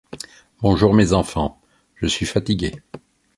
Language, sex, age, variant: French, male, 50-59, Français de métropole